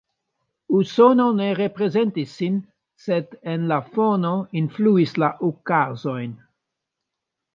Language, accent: Esperanto, Internacia